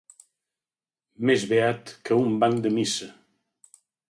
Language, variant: Catalan, Central